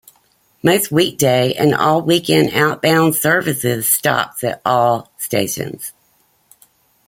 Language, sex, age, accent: English, female, 50-59, United States English